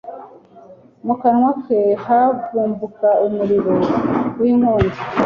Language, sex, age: Kinyarwanda, female, 30-39